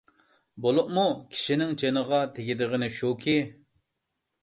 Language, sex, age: Uyghur, male, 30-39